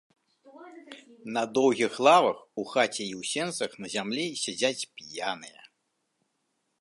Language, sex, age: Belarusian, male, 40-49